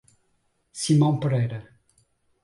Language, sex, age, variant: Portuguese, male, 30-39, Portuguese (Portugal)